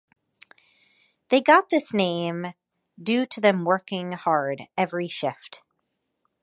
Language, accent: English, United States English